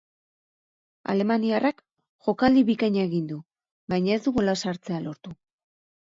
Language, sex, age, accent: Basque, female, 40-49, Erdialdekoa edo Nafarra (Gipuzkoa, Nafarroa)